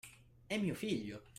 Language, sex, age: Italian, male, 19-29